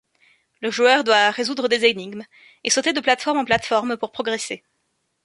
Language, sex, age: French, female, 19-29